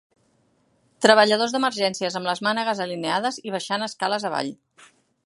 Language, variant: Catalan, Central